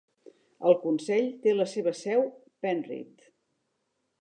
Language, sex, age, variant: Catalan, female, 60-69, Central